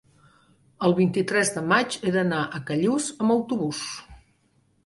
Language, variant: Catalan, Central